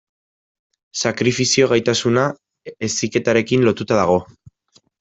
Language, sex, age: Basque, male, 19-29